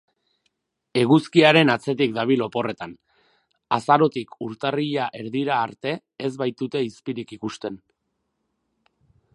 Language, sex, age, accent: Basque, male, 19-29, Erdialdekoa edo Nafarra (Gipuzkoa, Nafarroa)